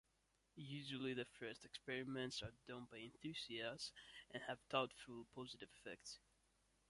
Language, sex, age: English, male, under 19